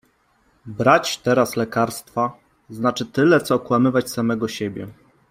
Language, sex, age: Polish, male, 30-39